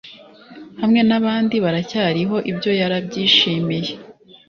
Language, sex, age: Kinyarwanda, female, 19-29